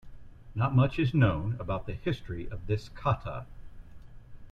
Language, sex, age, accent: English, male, 50-59, United States English